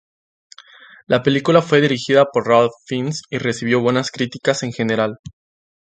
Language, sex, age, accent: Spanish, male, 19-29, México